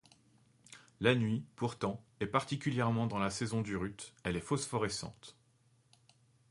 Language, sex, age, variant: French, male, 30-39, Français de métropole